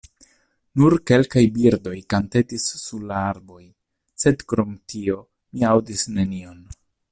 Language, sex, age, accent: Esperanto, male, 30-39, Internacia